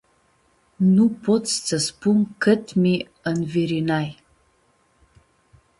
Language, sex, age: Aromanian, female, 30-39